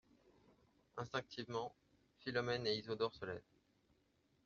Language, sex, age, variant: French, male, 30-39, Français de métropole